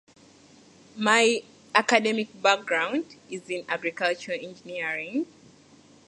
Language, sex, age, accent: English, female, 19-29, England English